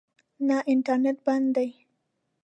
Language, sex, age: Pashto, female, 19-29